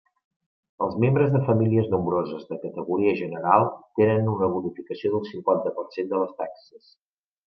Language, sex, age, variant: Catalan, male, 30-39, Central